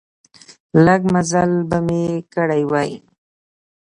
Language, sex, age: Pashto, female, 50-59